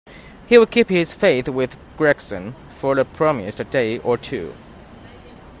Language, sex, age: English, male, 19-29